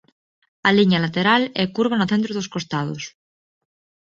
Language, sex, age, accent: Galician, female, 19-29, Neofalante